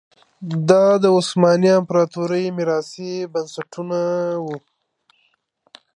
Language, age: Pashto, 19-29